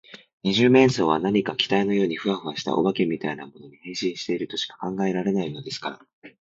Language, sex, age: Japanese, male, 19-29